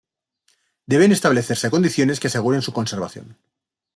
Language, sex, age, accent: Spanish, male, 40-49, España: Centro-Sur peninsular (Madrid, Toledo, Castilla-La Mancha)